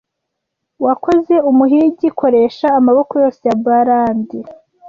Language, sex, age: Kinyarwanda, female, 30-39